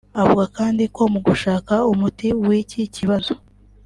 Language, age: Kinyarwanda, 19-29